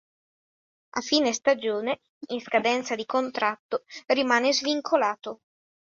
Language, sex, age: Italian, male, under 19